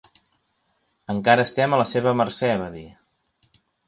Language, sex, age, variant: Catalan, male, 40-49, Central